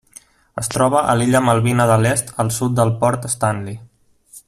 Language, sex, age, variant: Catalan, male, 19-29, Central